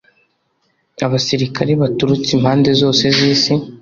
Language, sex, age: Kinyarwanda, male, under 19